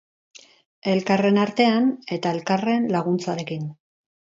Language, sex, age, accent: Basque, female, 50-59, Mendebalekoa (Araba, Bizkaia, Gipuzkoako mendebaleko herri batzuk)